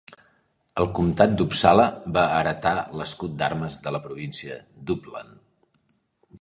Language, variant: Catalan, Central